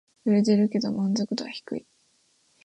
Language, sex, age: Japanese, female, 19-29